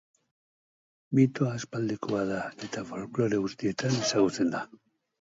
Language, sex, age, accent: Basque, male, 60-69, Mendebalekoa (Araba, Bizkaia, Gipuzkoako mendebaleko herri batzuk)